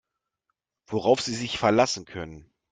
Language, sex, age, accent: German, male, 40-49, Deutschland Deutsch